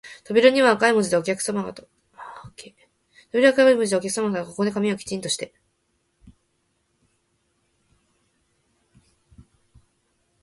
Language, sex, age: Japanese, female, 19-29